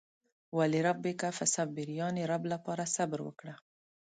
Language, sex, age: Pashto, female, 19-29